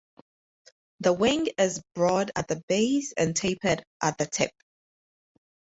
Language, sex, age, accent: English, female, 30-39, United States English